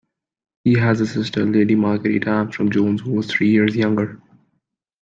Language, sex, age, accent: English, male, 19-29, United States English